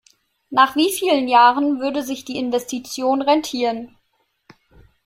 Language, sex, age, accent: German, female, 19-29, Deutschland Deutsch